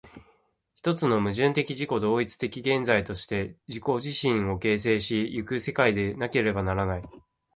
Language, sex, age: Japanese, male, 19-29